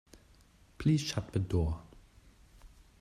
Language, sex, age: English, male, under 19